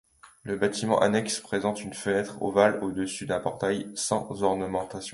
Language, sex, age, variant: French, male, 19-29, Français de métropole